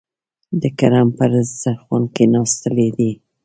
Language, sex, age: Pashto, female, 50-59